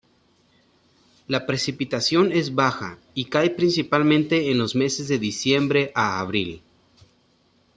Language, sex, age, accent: Spanish, male, 19-29, México